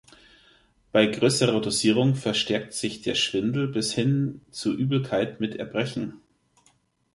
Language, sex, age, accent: German, male, 30-39, Deutschland Deutsch